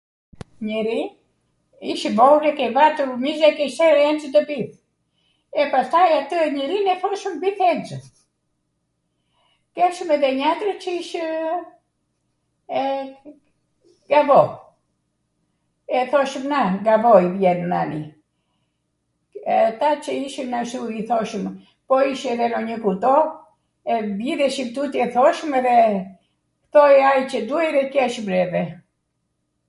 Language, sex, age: Arvanitika Albanian, female, 70-79